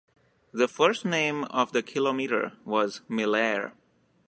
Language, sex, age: English, male, 19-29